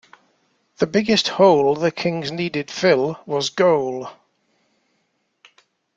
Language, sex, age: English, male, 60-69